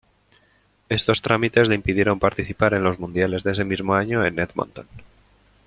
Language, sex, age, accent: Spanish, male, 30-39, España: Norte peninsular (Asturias, Castilla y León, Cantabria, País Vasco, Navarra, Aragón, La Rioja, Guadalajara, Cuenca)